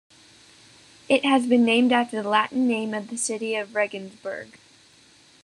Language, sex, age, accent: English, female, under 19, United States English